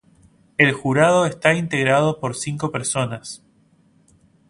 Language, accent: Spanish, Rioplatense: Argentina, Uruguay, este de Bolivia, Paraguay